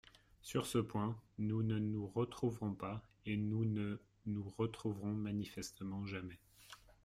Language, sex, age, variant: French, male, 30-39, Français de métropole